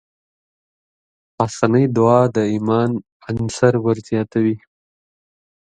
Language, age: Pashto, 19-29